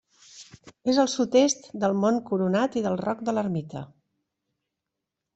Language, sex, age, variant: Catalan, female, 50-59, Central